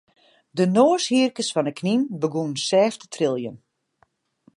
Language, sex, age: Western Frisian, female, 40-49